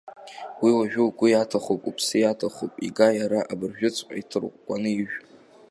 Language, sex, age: Abkhazian, male, under 19